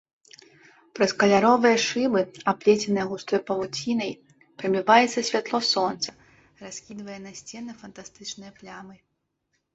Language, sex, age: Belarusian, female, 19-29